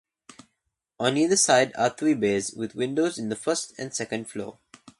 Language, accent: English, Australian English